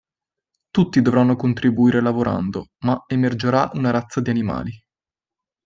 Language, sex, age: Italian, male, 19-29